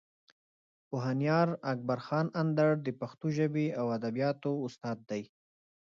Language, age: Pashto, 30-39